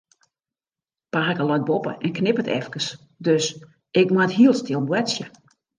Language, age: Western Frisian, 60-69